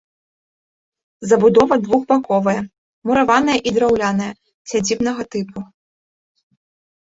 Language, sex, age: Belarusian, female, 19-29